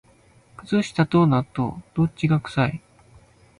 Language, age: Japanese, 19-29